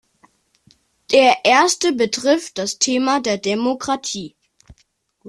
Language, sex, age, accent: German, male, under 19, Deutschland Deutsch